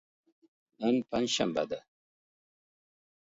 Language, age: Pashto, 40-49